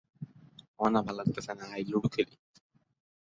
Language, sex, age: Bengali, male, under 19